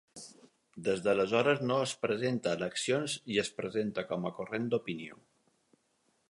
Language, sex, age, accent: Catalan, male, 50-59, mallorquí